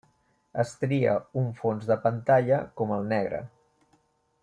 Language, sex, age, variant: Catalan, male, 40-49, Central